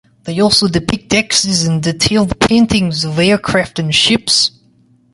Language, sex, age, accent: English, male, 19-29, United States English